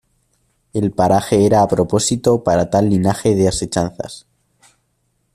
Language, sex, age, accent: Spanish, male, under 19, España: Centro-Sur peninsular (Madrid, Toledo, Castilla-La Mancha)